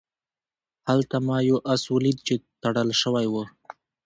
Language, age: Pashto, 19-29